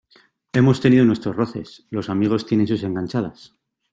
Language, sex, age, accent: Spanish, male, 30-39, España: Norte peninsular (Asturias, Castilla y León, Cantabria, País Vasco, Navarra, Aragón, La Rioja, Guadalajara, Cuenca)